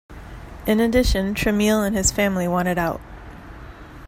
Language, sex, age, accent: English, female, 30-39, United States English